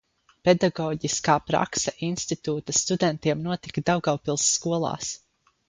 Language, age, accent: Latvian, under 19, Vidzemes